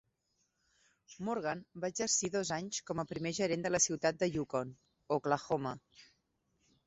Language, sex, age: Catalan, female, 40-49